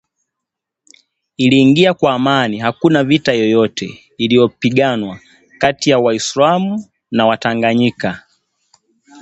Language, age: Swahili, 19-29